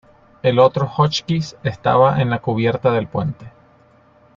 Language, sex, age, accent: Spanish, male, 30-39, Andino-Pacífico: Colombia, Perú, Ecuador, oeste de Bolivia y Venezuela andina